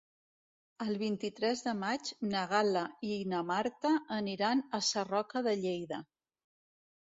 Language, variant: Catalan, Central